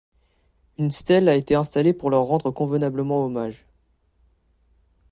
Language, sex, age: French, male, 19-29